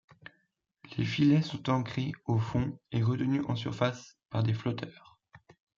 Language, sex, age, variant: French, male, under 19, Français de métropole